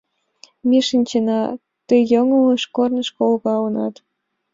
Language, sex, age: Mari, female, under 19